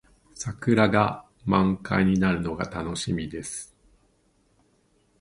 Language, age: Japanese, 40-49